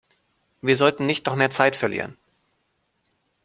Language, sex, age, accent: German, male, 30-39, Deutschland Deutsch